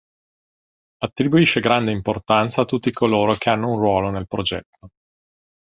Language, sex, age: Italian, male, 40-49